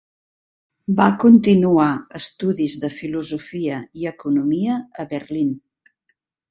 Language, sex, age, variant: Catalan, female, 60-69, Central